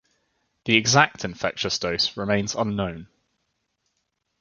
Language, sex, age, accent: English, male, 19-29, England English